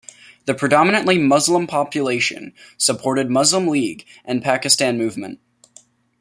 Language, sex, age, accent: English, male, under 19, United States English